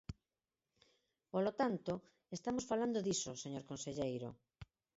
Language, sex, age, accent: Galician, female, 40-49, Central (gheada)